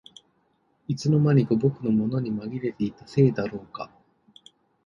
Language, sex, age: Japanese, male, 40-49